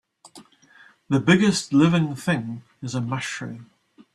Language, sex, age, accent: English, male, 60-69, New Zealand English